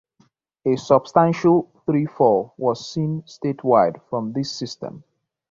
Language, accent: English, Southern African (South Africa, Zimbabwe, Namibia)